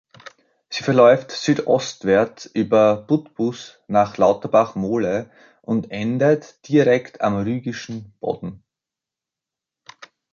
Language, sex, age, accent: German, male, 30-39, Österreichisches Deutsch